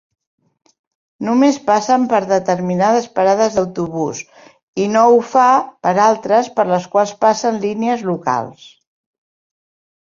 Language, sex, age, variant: Catalan, female, 60-69, Central